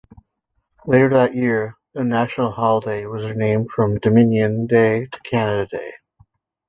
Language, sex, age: English, male, 30-39